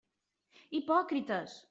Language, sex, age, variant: Catalan, female, 30-39, Central